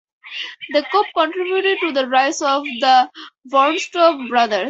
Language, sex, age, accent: English, female, 19-29, United States English